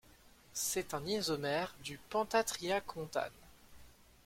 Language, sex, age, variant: French, male, 19-29, Français de métropole